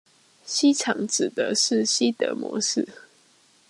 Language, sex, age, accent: Chinese, female, 19-29, 出生地：臺北市